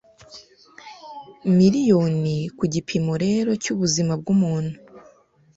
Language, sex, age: Kinyarwanda, female, 19-29